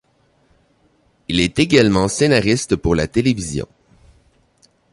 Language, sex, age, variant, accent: French, male, 30-39, Français d'Amérique du Nord, Français du Canada